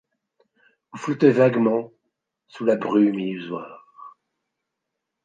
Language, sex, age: French, male, 60-69